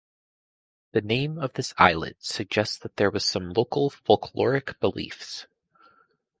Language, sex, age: English, female, 19-29